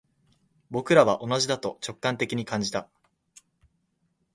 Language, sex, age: Japanese, male, under 19